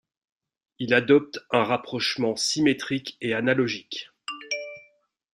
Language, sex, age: French, male, 40-49